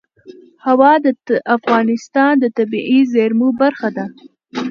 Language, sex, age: Pashto, female, 19-29